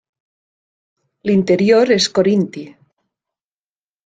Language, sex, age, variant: Catalan, female, 50-59, Nord-Occidental